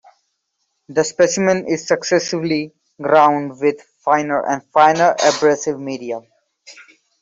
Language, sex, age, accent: English, male, 19-29, India and South Asia (India, Pakistan, Sri Lanka)